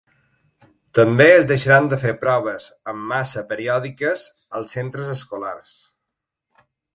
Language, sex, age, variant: Catalan, male, 40-49, Balear